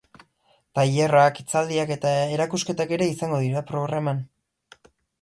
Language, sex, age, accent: Basque, male, 19-29, Erdialdekoa edo Nafarra (Gipuzkoa, Nafarroa)